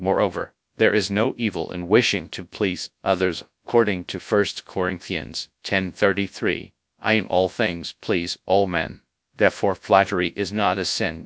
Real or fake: fake